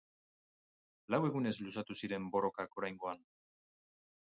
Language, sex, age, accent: Basque, male, 40-49, Mendebalekoa (Araba, Bizkaia, Gipuzkoako mendebaleko herri batzuk)